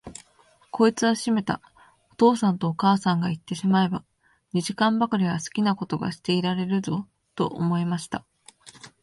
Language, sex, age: Japanese, female, 19-29